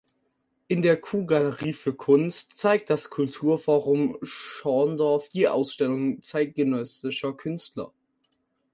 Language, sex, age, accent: German, male, under 19, Deutschland Deutsch